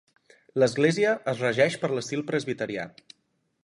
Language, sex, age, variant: Catalan, male, 19-29, Central